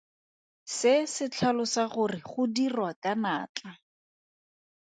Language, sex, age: Tswana, female, 30-39